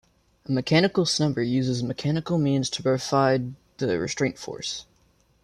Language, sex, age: English, male, under 19